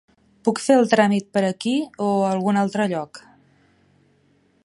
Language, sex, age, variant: Catalan, female, 30-39, Central